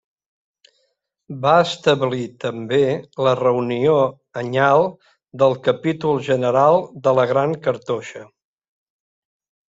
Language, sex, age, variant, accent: Catalan, male, 30-39, Central, central